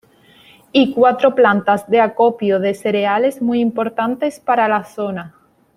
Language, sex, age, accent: Spanish, female, 19-29, España: Sur peninsular (Andalucia, Extremadura, Murcia)